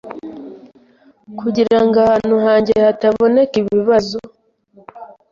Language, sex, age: Kinyarwanda, female, 19-29